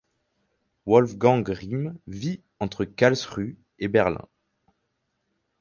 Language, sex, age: French, male, 19-29